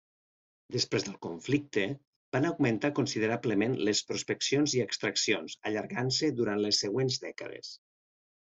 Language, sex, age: Catalan, male, 40-49